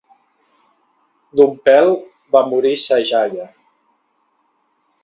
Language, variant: Catalan, Central